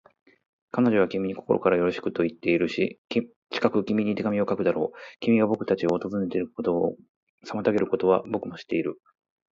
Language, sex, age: Japanese, male, 40-49